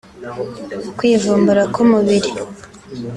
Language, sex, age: Kinyarwanda, female, 19-29